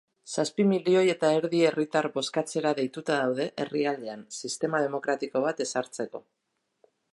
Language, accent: Basque, Mendebalekoa (Araba, Bizkaia, Gipuzkoako mendebaleko herri batzuk)